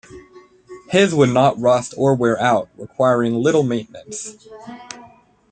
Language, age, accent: English, 19-29, United States English